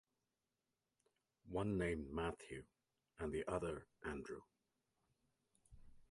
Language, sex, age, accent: English, male, 40-49, United States English